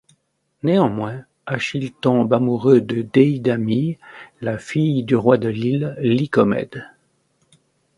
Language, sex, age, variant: French, male, 60-69, Français de métropole